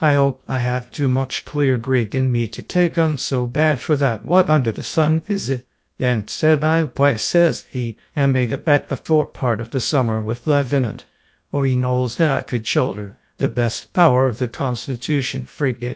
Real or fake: fake